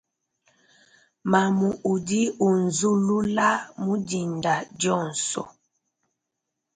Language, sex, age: Luba-Lulua, female, 30-39